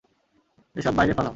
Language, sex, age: Bengali, male, 19-29